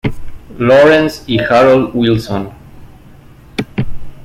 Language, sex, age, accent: Spanish, male, 19-29, Rioplatense: Argentina, Uruguay, este de Bolivia, Paraguay